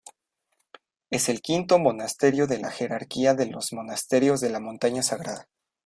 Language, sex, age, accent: Spanish, male, 19-29, México